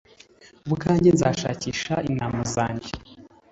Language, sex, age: Kinyarwanda, male, 19-29